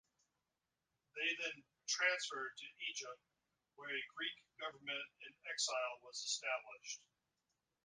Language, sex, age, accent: English, male, 50-59, United States English